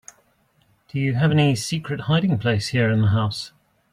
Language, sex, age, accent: English, male, 40-49, England English